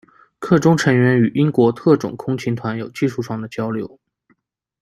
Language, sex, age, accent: Chinese, male, 19-29, 出生地：江苏省